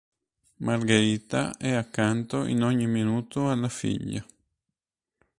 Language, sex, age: Italian, male, 19-29